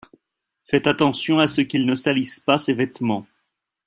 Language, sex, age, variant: French, male, 40-49, Français de métropole